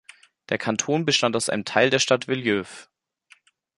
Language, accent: German, Deutschland Deutsch